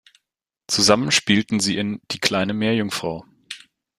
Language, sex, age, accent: German, male, 19-29, Deutschland Deutsch